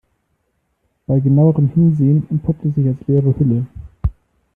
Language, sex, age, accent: German, male, 30-39, Deutschland Deutsch